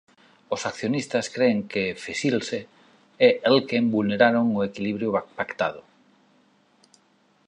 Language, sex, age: Galician, male, 40-49